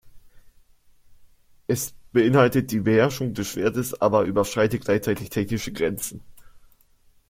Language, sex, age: German, male, under 19